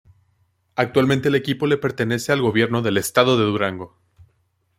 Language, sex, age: Spanish, male, 19-29